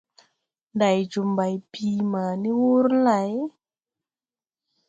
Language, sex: Tupuri, female